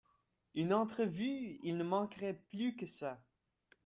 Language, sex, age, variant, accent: French, male, under 19, Français d'Amérique du Nord, Français du Canada